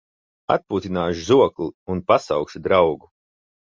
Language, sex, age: Latvian, male, 30-39